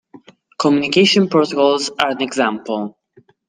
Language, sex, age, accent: English, male, under 19, United States English